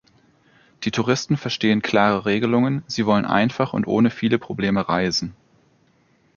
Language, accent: German, Deutschland Deutsch